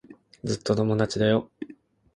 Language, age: Japanese, 19-29